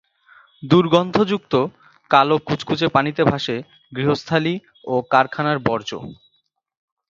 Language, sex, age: Bengali, male, 19-29